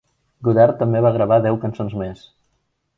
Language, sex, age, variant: Catalan, male, 19-29, Central